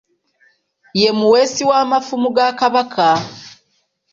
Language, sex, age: Ganda, female, 30-39